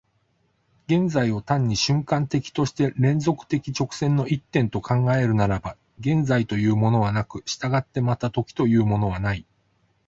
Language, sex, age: Japanese, male, 40-49